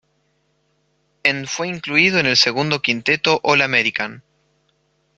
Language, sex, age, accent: Spanish, male, 19-29, Rioplatense: Argentina, Uruguay, este de Bolivia, Paraguay